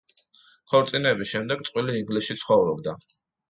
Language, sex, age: Georgian, male, 30-39